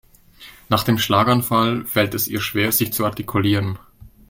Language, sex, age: German, male, 30-39